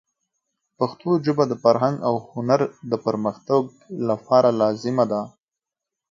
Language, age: Pashto, 19-29